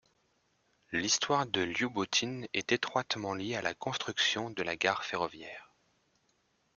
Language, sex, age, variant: French, male, 30-39, Français de métropole